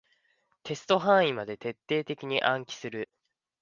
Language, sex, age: Japanese, male, 19-29